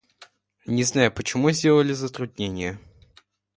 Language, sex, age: Russian, male, under 19